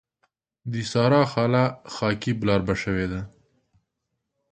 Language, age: Pashto, 30-39